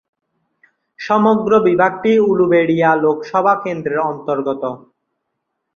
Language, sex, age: Bengali, male, 19-29